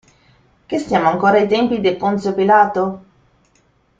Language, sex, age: Italian, female, 40-49